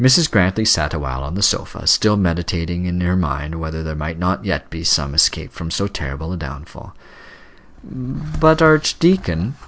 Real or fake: real